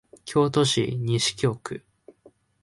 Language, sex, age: Japanese, male, 19-29